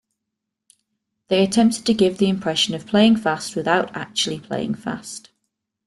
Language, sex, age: English, female, 30-39